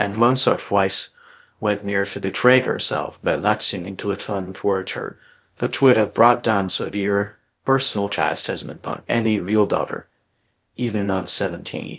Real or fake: fake